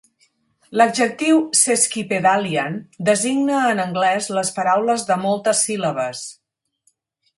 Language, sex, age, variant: Catalan, female, 50-59, Central